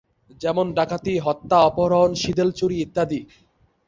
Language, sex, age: Bengali, male, 19-29